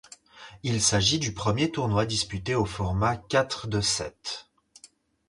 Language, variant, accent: French, Français d'Europe, Français de Suisse